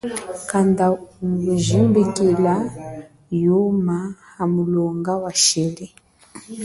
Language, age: Chokwe, 40-49